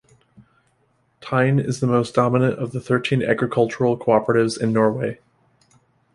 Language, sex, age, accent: English, male, 30-39, United States English